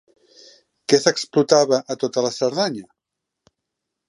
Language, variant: Catalan, Central